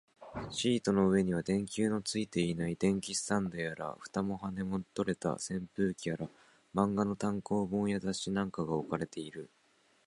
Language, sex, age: Japanese, male, 19-29